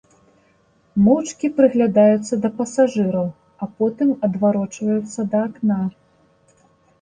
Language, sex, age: Belarusian, female, 19-29